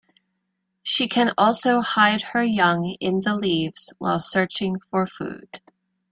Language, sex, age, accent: English, female, 40-49, United States English